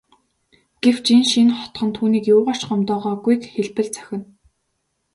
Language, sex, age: Mongolian, female, 19-29